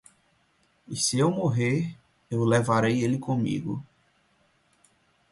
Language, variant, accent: Portuguese, Portuguese (Brasil), Nordestino